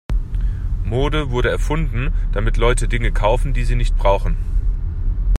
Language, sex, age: German, male, 30-39